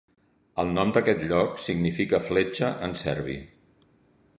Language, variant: Catalan, Central